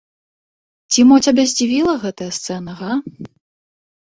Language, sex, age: Belarusian, female, 19-29